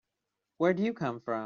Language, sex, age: English, male, 19-29